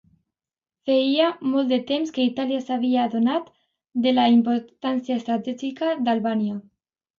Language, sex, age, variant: Catalan, female, under 19, Alacantí